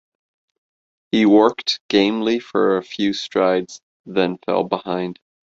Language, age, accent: English, 30-39, Canadian English